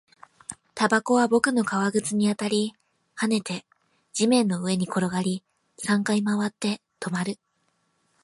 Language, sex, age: Japanese, female, 19-29